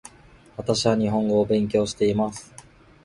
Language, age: Japanese, 19-29